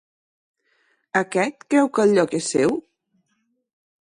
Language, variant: Catalan, Central